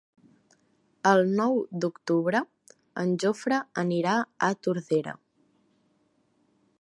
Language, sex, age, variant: Catalan, female, 19-29, Central